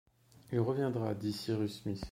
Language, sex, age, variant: French, male, under 19, Français de métropole